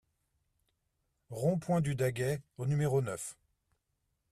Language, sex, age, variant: French, male, 50-59, Français de métropole